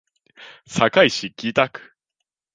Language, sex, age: Japanese, male, 19-29